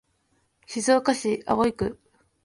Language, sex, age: Japanese, female, 19-29